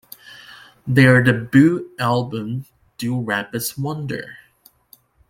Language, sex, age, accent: English, male, 30-39, Canadian English